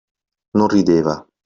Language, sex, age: Italian, male, 40-49